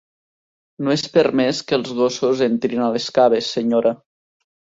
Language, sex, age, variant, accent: Catalan, male, under 19, Nord-Occidental, Tortosí